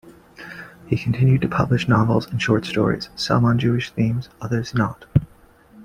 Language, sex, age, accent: English, male, 30-39, United States English